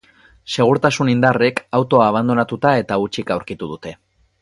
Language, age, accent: Basque, 19-29, Erdialdekoa edo Nafarra (Gipuzkoa, Nafarroa)